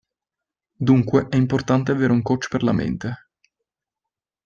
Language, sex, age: Italian, male, 19-29